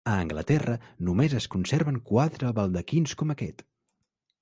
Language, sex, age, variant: Catalan, male, 40-49, Central